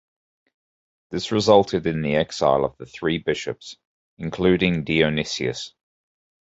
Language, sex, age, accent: English, male, 30-39, England English